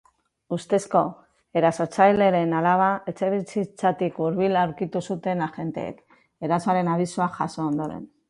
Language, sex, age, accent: Basque, female, 50-59, Mendebalekoa (Araba, Bizkaia, Gipuzkoako mendebaleko herri batzuk)